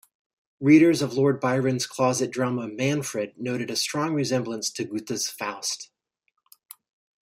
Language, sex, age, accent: English, male, 30-39, United States English